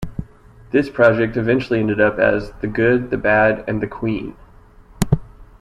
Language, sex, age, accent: English, male, 19-29, United States English